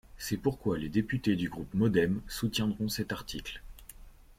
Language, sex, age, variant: French, male, 30-39, Français de métropole